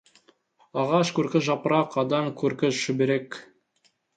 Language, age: Kazakh, 19-29